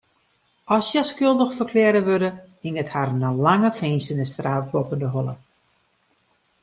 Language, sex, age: Western Frisian, female, 50-59